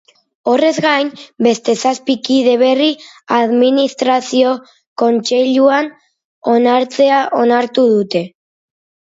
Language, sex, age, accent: Basque, female, 40-49, Mendebalekoa (Araba, Bizkaia, Gipuzkoako mendebaleko herri batzuk)